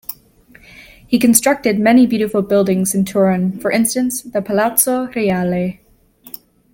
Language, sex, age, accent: English, female, 19-29, United States English